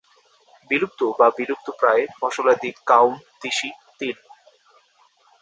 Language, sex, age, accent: Bengali, male, 19-29, Bangla